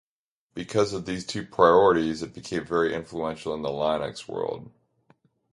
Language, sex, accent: English, male, United States English